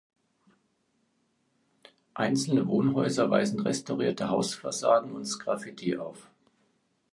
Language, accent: German, Deutschland Deutsch